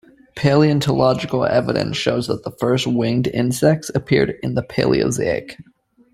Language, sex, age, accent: English, male, 30-39, United States English